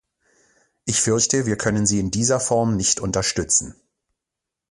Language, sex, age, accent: German, male, 40-49, Deutschland Deutsch